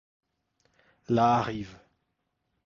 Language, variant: French, Français de métropole